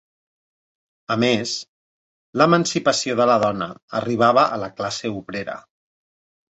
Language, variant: Catalan, Central